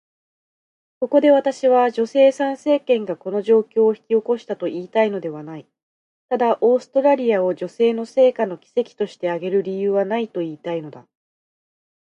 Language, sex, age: Japanese, female, 30-39